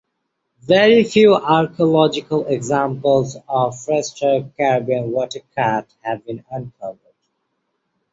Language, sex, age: English, male, 19-29